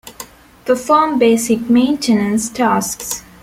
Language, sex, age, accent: English, female, 19-29, India and South Asia (India, Pakistan, Sri Lanka)